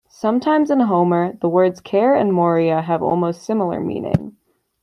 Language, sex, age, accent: English, female, under 19, United States English